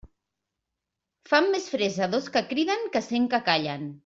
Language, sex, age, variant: Catalan, female, 50-59, Central